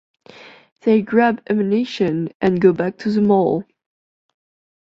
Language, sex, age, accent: English, female, 19-29, United States English